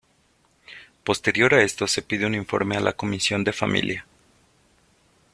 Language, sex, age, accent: Spanish, male, 19-29, México